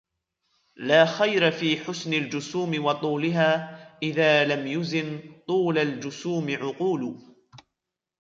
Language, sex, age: Arabic, male, 19-29